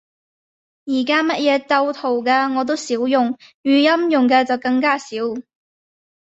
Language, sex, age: Cantonese, female, 19-29